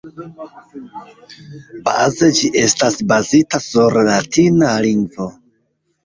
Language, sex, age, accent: Esperanto, male, 30-39, Internacia